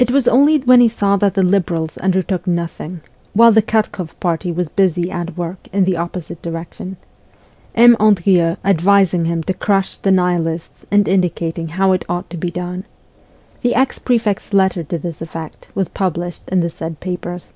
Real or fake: real